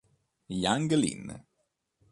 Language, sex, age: Italian, male, 30-39